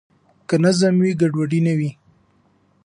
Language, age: Pashto, 19-29